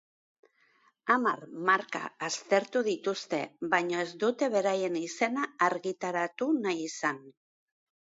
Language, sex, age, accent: Basque, female, 50-59, Erdialdekoa edo Nafarra (Gipuzkoa, Nafarroa)